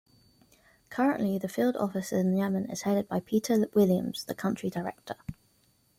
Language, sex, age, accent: English, female, 19-29, England English